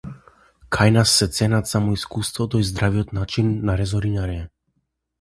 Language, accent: Macedonian, литературен